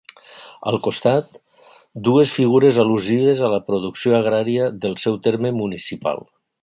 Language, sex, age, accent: Catalan, male, 60-69, valencià